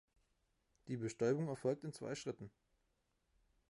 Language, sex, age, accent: German, male, 19-29, Deutschland Deutsch